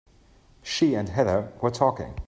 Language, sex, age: English, male, 30-39